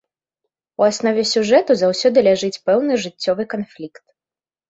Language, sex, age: Belarusian, female, 19-29